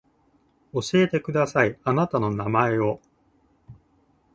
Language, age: Japanese, 19-29